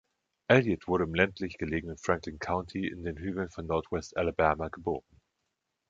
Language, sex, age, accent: German, male, 30-39, Deutschland Deutsch